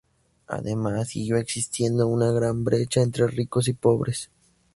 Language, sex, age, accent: Spanish, male, 19-29, México